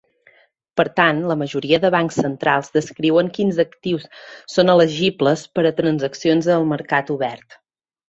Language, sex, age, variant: Catalan, female, 30-39, Central